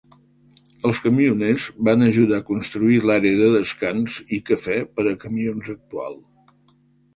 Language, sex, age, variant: Catalan, male, 70-79, Central